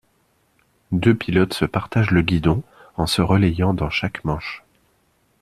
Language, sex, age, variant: French, male, 30-39, Français de métropole